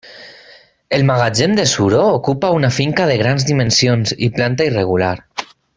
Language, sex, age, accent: Catalan, male, 30-39, valencià; valencià meridional